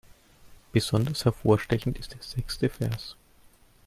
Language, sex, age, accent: German, male, 30-39, Deutschland Deutsch